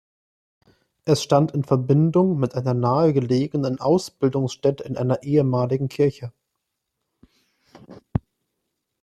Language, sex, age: German, male, 19-29